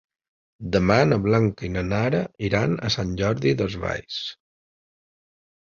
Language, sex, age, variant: Catalan, male, 40-49, Balear